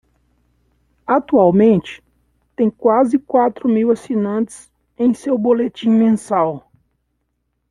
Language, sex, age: Portuguese, male, 30-39